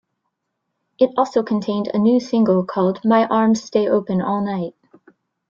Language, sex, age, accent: English, female, 30-39, United States English